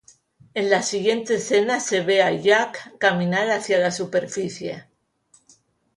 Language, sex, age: Spanish, female, 50-59